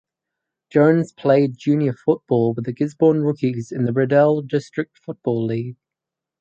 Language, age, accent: English, under 19, Australian English